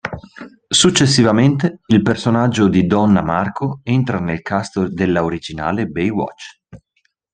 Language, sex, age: Italian, male, 30-39